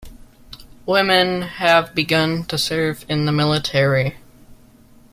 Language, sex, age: English, male, 19-29